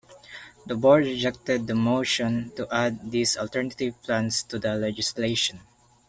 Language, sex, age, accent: English, male, under 19, Filipino